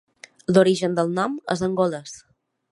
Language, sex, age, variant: Catalan, female, 30-39, Balear